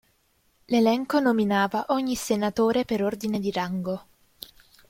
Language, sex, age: Italian, female, 19-29